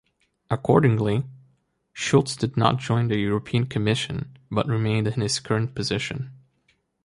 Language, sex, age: English, male, 19-29